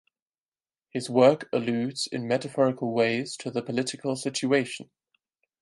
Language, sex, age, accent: English, male, 19-29, England English; German English